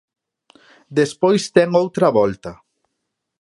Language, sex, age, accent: Galician, male, 30-39, Normativo (estándar)